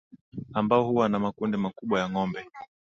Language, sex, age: Swahili, male, 19-29